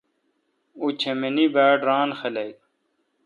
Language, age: Kalkoti, 19-29